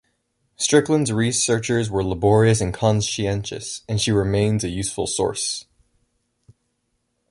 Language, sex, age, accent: English, male, under 19, United States English